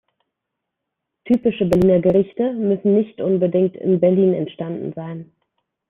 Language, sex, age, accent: German, female, 30-39, Deutschland Deutsch